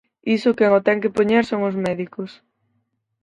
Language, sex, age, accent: Galician, female, under 19, Central (gheada); Normativo (estándar)